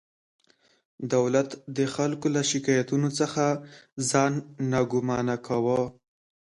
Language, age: Pashto, under 19